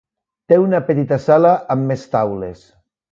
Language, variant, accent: Catalan, Valencià meridional, valencià